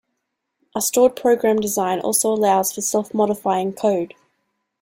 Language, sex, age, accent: English, female, 19-29, Australian English